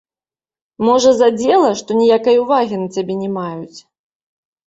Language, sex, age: Belarusian, female, 30-39